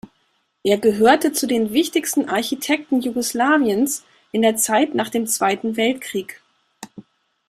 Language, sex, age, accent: German, female, 40-49, Deutschland Deutsch